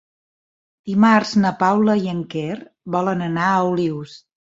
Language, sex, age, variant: Catalan, female, 50-59, Central